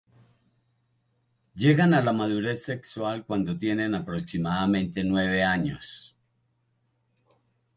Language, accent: Spanish, Caribe: Cuba, Venezuela, Puerto Rico, República Dominicana, Panamá, Colombia caribeña, México caribeño, Costa del golfo de México